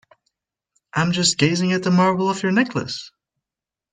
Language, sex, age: English, male, under 19